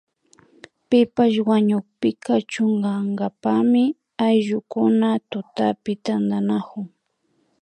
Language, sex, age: Imbabura Highland Quichua, female, under 19